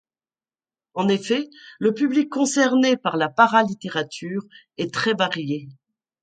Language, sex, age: French, female, 60-69